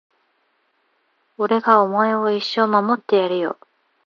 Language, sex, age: Japanese, female, 19-29